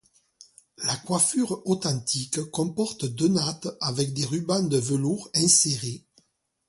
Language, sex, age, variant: French, male, 40-49, Français de métropole